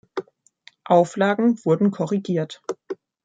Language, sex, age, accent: German, female, 30-39, Deutschland Deutsch